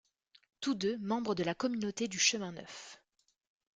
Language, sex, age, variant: French, female, 19-29, Français de métropole